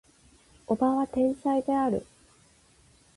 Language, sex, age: Japanese, female, 30-39